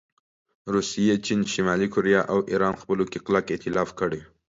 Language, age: Pashto, 19-29